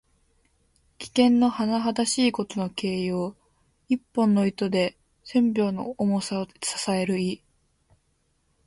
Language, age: Japanese, 19-29